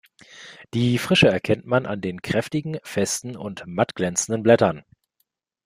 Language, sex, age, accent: German, male, 40-49, Deutschland Deutsch